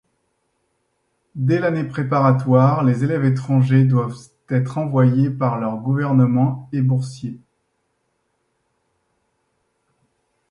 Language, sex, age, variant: French, male, 30-39, Français de métropole